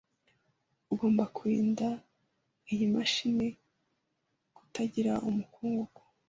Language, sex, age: Kinyarwanda, female, 30-39